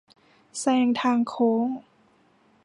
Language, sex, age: Thai, female, 19-29